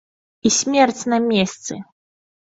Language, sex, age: Belarusian, female, 30-39